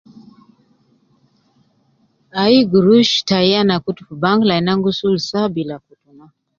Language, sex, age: Nubi, female, 50-59